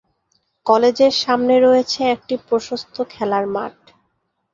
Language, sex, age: Bengali, female, 19-29